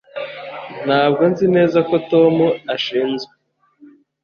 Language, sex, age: Kinyarwanda, male, 19-29